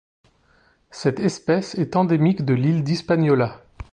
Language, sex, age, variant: French, male, 30-39, Français de métropole